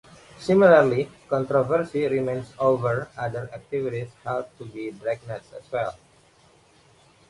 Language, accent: English, Malaysian English